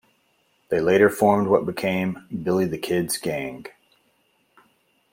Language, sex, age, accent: English, male, 40-49, United States English